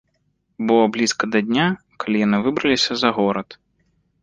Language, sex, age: Belarusian, male, 19-29